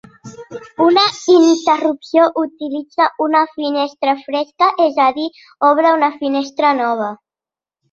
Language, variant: Catalan, Central